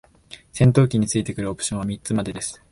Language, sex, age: Japanese, male, 19-29